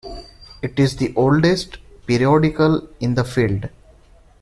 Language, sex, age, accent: English, male, 19-29, India and South Asia (India, Pakistan, Sri Lanka)